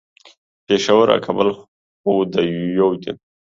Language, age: Pashto, under 19